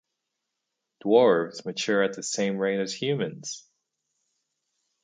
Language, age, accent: English, 30-39, United States English